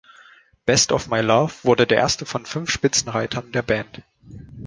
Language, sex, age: German, male, 19-29